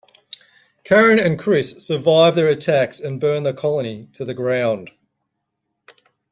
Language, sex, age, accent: English, male, 40-49, Australian English